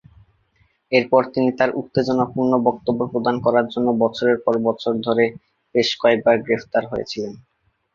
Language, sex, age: Bengali, male, 19-29